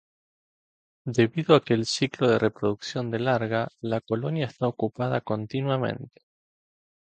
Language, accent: Spanish, Rioplatense: Argentina, Uruguay, este de Bolivia, Paraguay